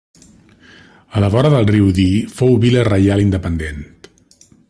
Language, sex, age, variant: Catalan, male, 40-49, Central